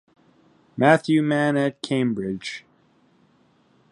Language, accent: English, Canadian English